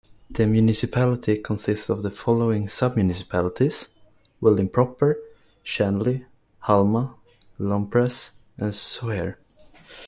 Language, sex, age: English, male, under 19